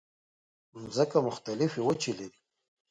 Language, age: Pashto, 30-39